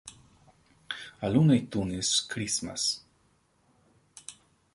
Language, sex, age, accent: Spanish, male, 30-39, Andino-Pacífico: Colombia, Perú, Ecuador, oeste de Bolivia y Venezuela andina